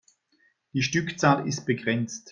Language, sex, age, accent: German, male, 50-59, Schweizerdeutsch